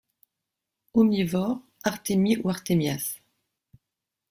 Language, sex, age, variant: French, female, 50-59, Français de métropole